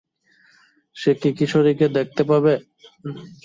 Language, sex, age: Bengali, male, 19-29